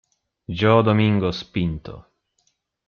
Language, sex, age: Italian, male, 30-39